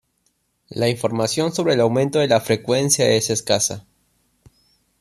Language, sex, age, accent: Spanish, male, 19-29, Andino-Pacífico: Colombia, Perú, Ecuador, oeste de Bolivia y Venezuela andina